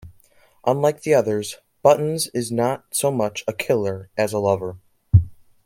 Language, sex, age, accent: English, male, under 19, United States English